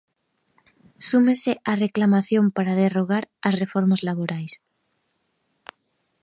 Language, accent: Galician, Normativo (estándar)